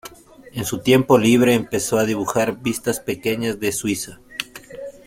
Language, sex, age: Spanish, male, 30-39